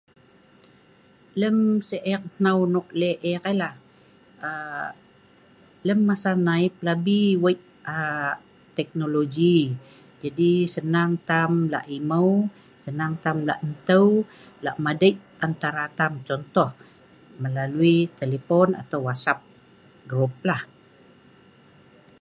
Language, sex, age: Sa'ban, female, 50-59